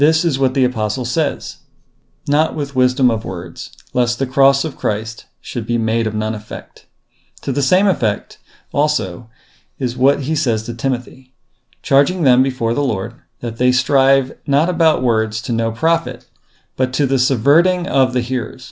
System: none